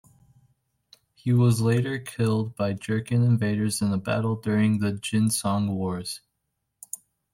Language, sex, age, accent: English, male, under 19, United States English